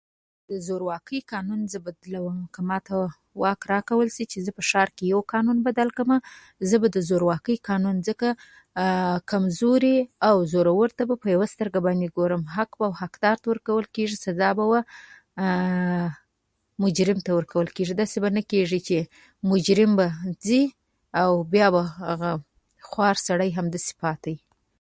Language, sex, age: Pashto, female, 19-29